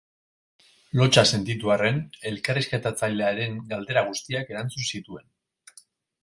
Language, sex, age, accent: Basque, male, 40-49, Mendebalekoa (Araba, Bizkaia, Gipuzkoako mendebaleko herri batzuk)